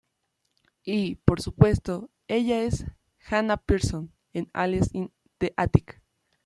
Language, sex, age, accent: Spanish, female, under 19, Andino-Pacífico: Colombia, Perú, Ecuador, oeste de Bolivia y Venezuela andina